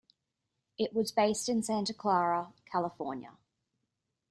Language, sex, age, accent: English, female, 19-29, Australian English